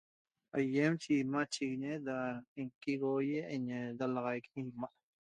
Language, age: Toba, 30-39